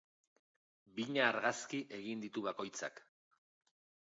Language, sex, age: Basque, male, 40-49